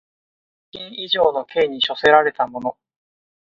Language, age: Japanese, 19-29